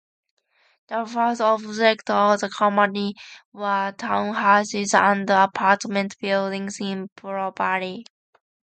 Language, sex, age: English, female, 19-29